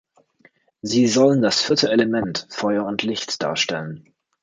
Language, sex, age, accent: German, male, under 19, Deutschland Deutsch